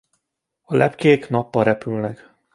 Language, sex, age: Hungarian, male, 19-29